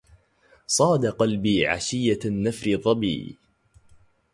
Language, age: Arabic, 19-29